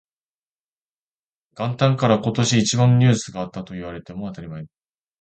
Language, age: Japanese, 30-39